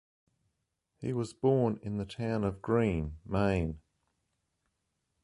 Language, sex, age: English, male, 50-59